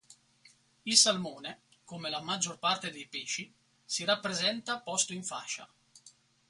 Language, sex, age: Italian, male, 40-49